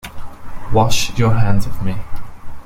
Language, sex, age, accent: English, male, under 19, New Zealand English